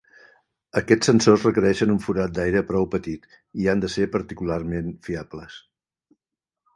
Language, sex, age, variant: Catalan, male, 60-69, Central